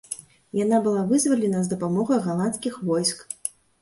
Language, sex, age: Belarusian, female, 30-39